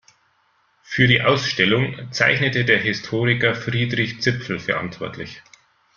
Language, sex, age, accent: German, male, 40-49, Deutschland Deutsch